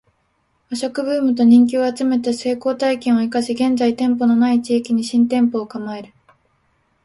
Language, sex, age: Japanese, female, 19-29